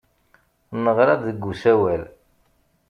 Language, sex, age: Kabyle, male, 40-49